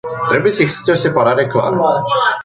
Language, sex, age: Romanian, male, 19-29